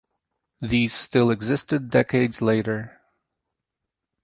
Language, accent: English, United States English